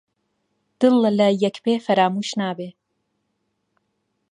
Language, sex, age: Central Kurdish, female, 30-39